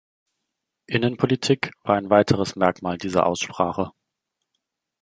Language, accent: German, Deutschland Deutsch